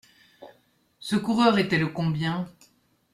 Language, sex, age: French, female, 60-69